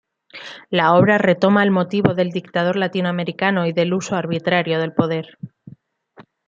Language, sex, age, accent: Spanish, female, 30-39, España: Centro-Sur peninsular (Madrid, Toledo, Castilla-La Mancha)